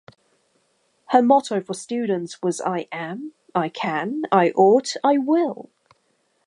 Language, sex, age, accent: English, female, 19-29, England English